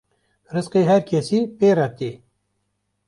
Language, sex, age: Kurdish, male, 50-59